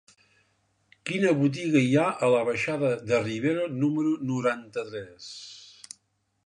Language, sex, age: Catalan, male, 60-69